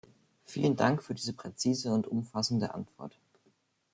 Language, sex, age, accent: German, male, under 19, Deutschland Deutsch